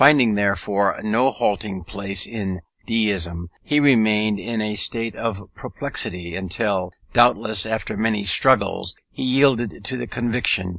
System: none